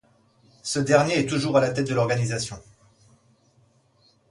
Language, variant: French, Français de métropole